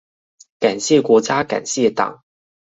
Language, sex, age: Chinese, male, 19-29